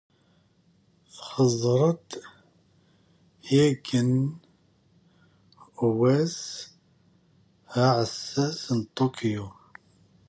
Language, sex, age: Kabyle, male, 40-49